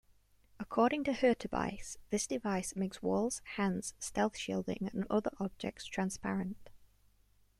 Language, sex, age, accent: English, female, 19-29, England English